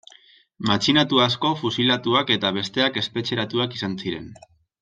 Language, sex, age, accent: Basque, male, 19-29, Mendebalekoa (Araba, Bizkaia, Gipuzkoako mendebaleko herri batzuk)